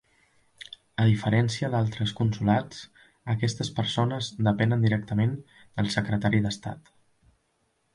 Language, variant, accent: Catalan, Central, Barcelona